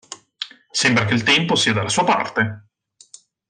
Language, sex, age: Italian, male, 19-29